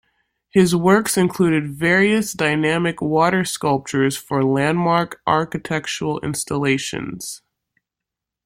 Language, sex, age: English, female, 30-39